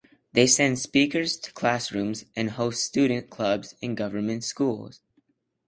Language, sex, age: English, male, under 19